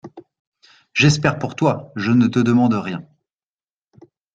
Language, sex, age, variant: French, male, 30-39, Français de métropole